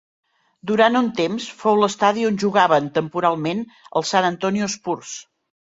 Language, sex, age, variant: Catalan, female, 60-69, Central